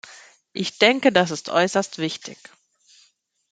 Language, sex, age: German, female, 30-39